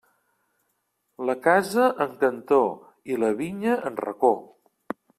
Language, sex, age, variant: Catalan, male, 50-59, Central